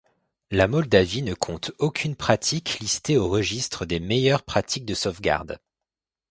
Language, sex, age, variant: French, male, 19-29, Français de métropole